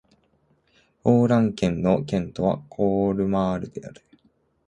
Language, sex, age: Japanese, male, 19-29